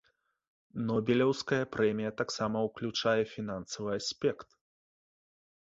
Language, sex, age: Belarusian, male, 30-39